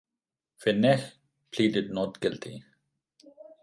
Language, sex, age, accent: English, male, 40-49, India and South Asia (India, Pakistan, Sri Lanka)